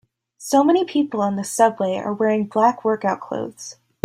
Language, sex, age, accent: English, female, under 19, United States English